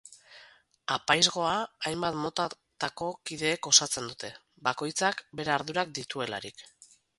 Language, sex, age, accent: Basque, female, 40-49, Mendebalekoa (Araba, Bizkaia, Gipuzkoako mendebaleko herri batzuk)